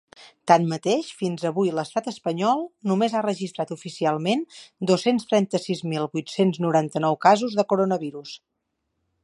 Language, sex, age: Catalan, female, 30-39